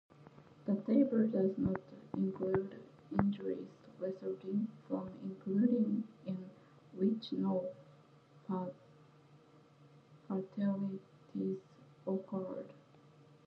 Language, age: English, 19-29